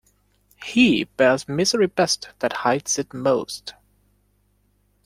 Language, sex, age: English, male, 19-29